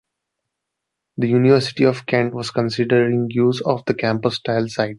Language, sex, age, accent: English, male, 19-29, India and South Asia (India, Pakistan, Sri Lanka)